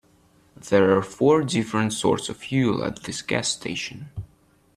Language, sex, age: English, male, under 19